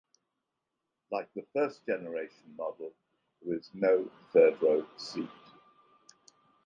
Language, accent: English, England English